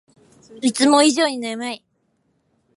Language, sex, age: Japanese, female, under 19